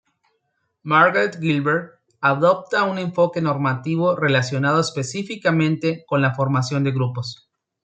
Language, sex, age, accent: Spanish, male, 30-39, México